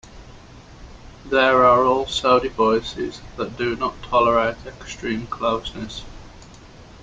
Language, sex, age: English, male, 19-29